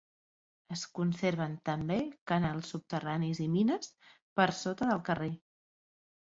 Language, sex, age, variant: Catalan, female, 40-49, Central